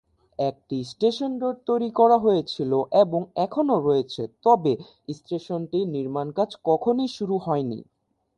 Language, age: Bengali, 19-29